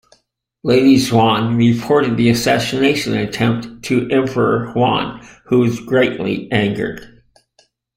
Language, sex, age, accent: English, male, 60-69, United States English